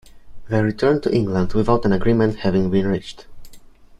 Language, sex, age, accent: English, male, under 19, United States English